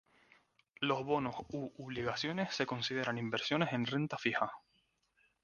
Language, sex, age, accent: Spanish, male, 19-29, España: Islas Canarias